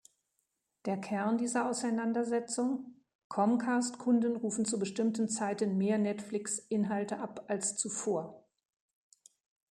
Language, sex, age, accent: German, female, 60-69, Deutschland Deutsch